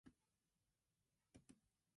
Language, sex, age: English, female, under 19